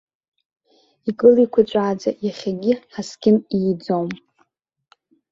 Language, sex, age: Abkhazian, female, under 19